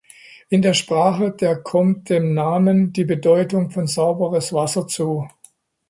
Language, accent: German, Deutschland Deutsch